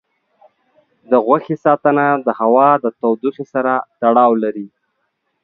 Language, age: Pashto, 30-39